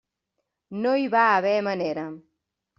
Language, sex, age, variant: Catalan, female, 40-49, Central